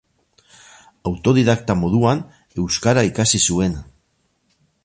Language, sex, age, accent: Basque, male, 50-59, Mendebalekoa (Araba, Bizkaia, Gipuzkoako mendebaleko herri batzuk)